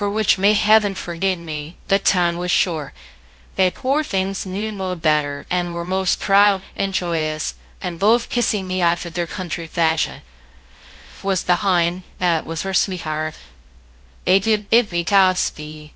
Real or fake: fake